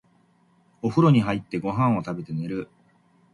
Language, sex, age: Japanese, male, 50-59